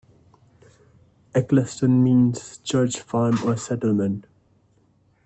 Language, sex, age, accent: English, male, 19-29, India and South Asia (India, Pakistan, Sri Lanka)